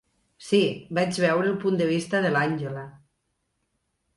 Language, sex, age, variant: Catalan, female, 40-49, Nord-Occidental